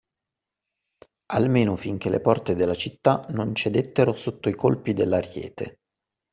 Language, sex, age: Italian, male, 30-39